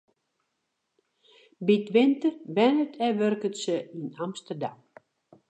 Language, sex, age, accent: Western Frisian, female, 60-69, Wâldfrysk